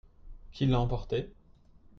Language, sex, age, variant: French, male, 30-39, Français de métropole